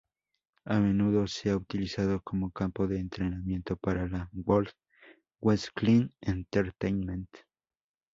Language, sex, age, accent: Spanish, male, under 19, México